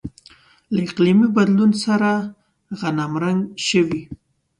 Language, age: Pashto, 19-29